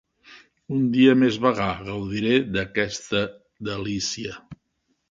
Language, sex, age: Catalan, male, 70-79